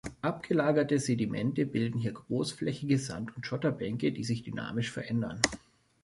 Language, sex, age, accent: German, male, 30-39, Deutschland Deutsch